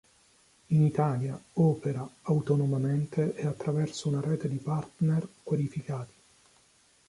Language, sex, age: Italian, male, 40-49